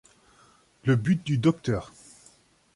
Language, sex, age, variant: French, male, 30-39, Français de métropole